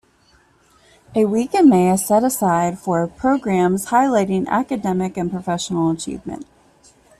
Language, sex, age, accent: English, female, 40-49, United States English